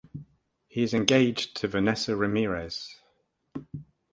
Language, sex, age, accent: English, male, 60-69, England English